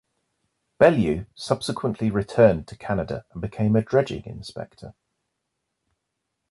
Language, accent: English, England English